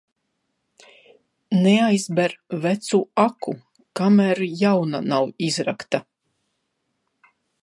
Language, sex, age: Latvian, female, 50-59